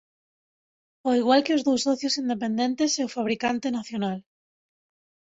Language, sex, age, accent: Galician, female, 30-39, Oriental (común en zona oriental)